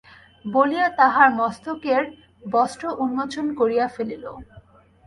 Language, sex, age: Bengali, female, 19-29